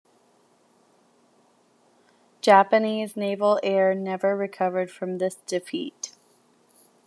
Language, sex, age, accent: English, female, 19-29, United States English